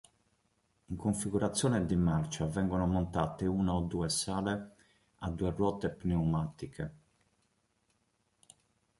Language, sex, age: Italian, male, 30-39